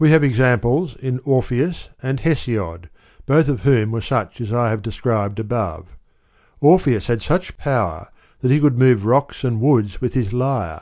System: none